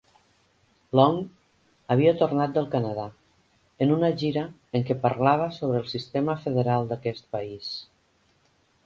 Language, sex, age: Catalan, female, 50-59